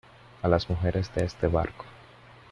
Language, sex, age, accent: Spanish, male, 30-39, Caribe: Cuba, Venezuela, Puerto Rico, República Dominicana, Panamá, Colombia caribeña, México caribeño, Costa del golfo de México